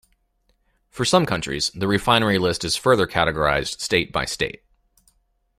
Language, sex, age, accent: English, male, 40-49, United States English